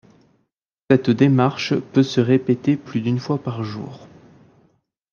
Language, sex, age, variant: French, male, 19-29, Français de métropole